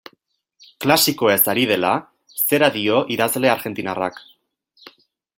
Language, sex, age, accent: Basque, male, 30-39, Erdialdekoa edo Nafarra (Gipuzkoa, Nafarroa)